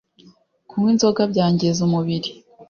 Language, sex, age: Kinyarwanda, female, 19-29